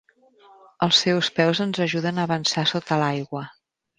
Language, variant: Catalan, Central